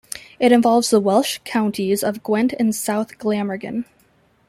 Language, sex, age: English, female, 30-39